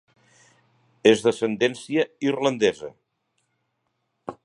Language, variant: Catalan, Central